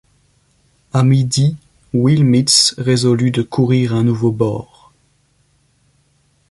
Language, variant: French, Français de métropole